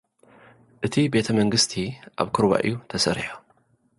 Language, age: Tigrinya, 40-49